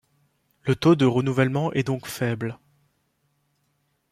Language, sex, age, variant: French, male, 19-29, Français de métropole